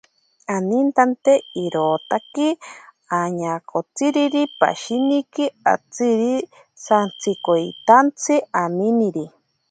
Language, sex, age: Ashéninka Perené, female, 19-29